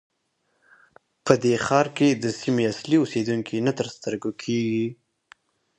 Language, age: Pashto, 19-29